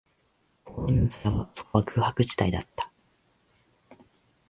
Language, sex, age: Japanese, male, 19-29